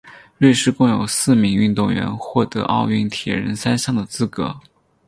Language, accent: Chinese, 出生地：江西省